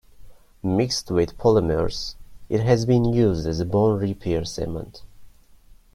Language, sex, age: English, male, 19-29